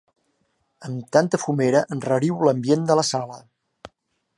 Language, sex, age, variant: Catalan, male, 50-59, Central